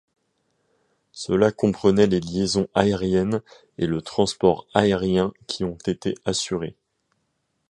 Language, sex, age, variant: French, male, 30-39, Français de métropole